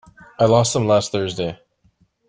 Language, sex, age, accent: English, male, 30-39, Canadian English